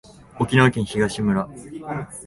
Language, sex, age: Japanese, male, 19-29